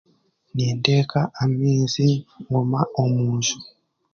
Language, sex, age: Chiga, male, 30-39